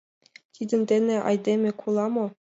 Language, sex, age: Mari, female, 19-29